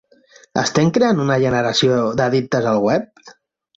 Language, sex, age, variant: Catalan, male, 30-39, Central